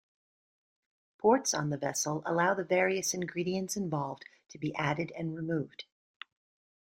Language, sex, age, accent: English, female, 40-49, United States English